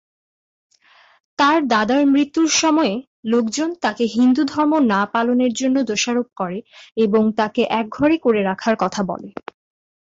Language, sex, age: Bengali, female, under 19